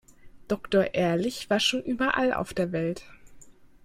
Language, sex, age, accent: German, female, 19-29, Deutschland Deutsch